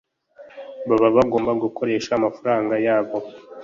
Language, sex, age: Kinyarwanda, male, 19-29